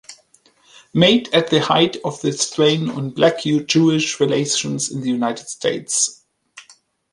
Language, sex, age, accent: English, male, 40-49, England English